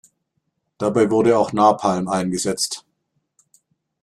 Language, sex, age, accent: German, male, 40-49, Deutschland Deutsch